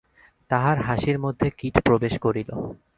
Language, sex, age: Bengali, male, 19-29